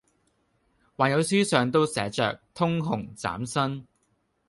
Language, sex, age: Cantonese, male, 19-29